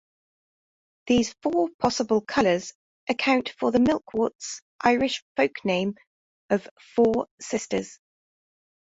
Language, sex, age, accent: English, female, 30-39, England English